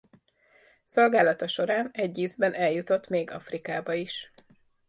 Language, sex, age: Hungarian, female, 40-49